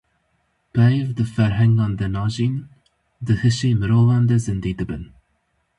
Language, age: Kurdish, 19-29